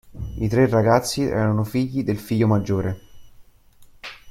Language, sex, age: Italian, male, 19-29